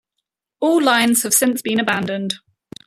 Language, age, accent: English, 19-29, England English